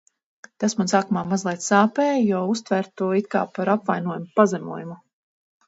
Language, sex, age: Latvian, female, 40-49